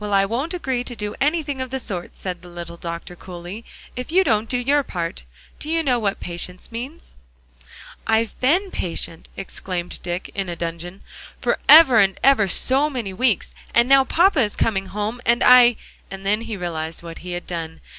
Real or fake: real